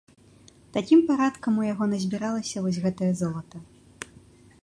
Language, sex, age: Belarusian, female, 19-29